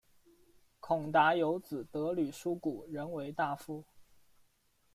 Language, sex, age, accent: Chinese, male, 19-29, 出生地：四川省